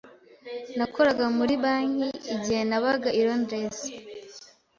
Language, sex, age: Kinyarwanda, female, 19-29